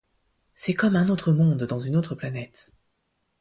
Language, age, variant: French, 19-29, Français de métropole